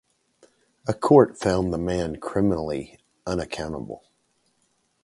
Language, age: English, 50-59